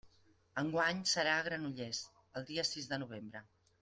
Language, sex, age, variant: Catalan, female, 50-59, Central